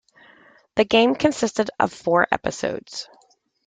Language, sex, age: English, female, 40-49